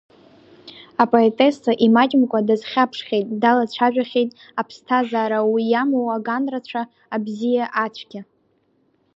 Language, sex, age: Abkhazian, female, under 19